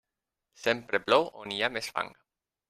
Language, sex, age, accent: Catalan, male, 40-49, valencià